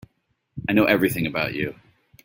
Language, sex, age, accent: English, male, 30-39, United States English